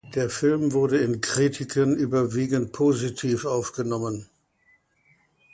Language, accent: German, Deutschland Deutsch